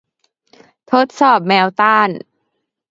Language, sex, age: Thai, male, 19-29